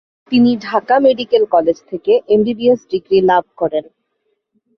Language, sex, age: Bengali, female, 30-39